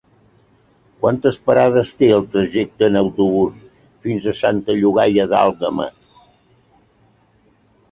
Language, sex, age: Catalan, male, 70-79